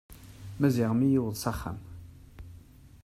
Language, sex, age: Kabyle, male, 30-39